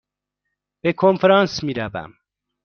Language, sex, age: Persian, male, 30-39